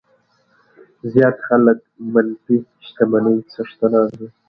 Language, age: Pashto, 19-29